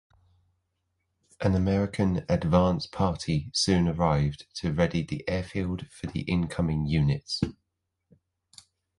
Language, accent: English, England English